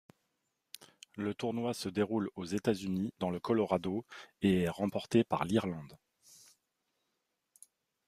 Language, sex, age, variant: French, male, 40-49, Français de métropole